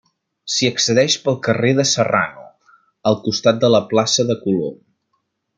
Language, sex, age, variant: Catalan, male, 30-39, Central